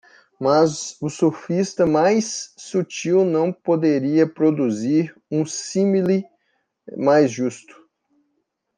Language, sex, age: Portuguese, male, 40-49